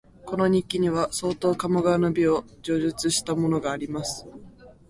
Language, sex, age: Japanese, female, under 19